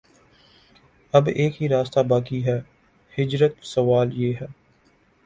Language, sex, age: Urdu, male, 19-29